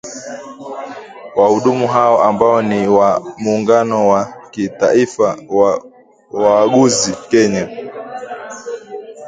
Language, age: Swahili, 19-29